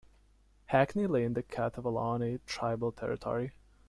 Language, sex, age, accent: English, male, under 19, United States English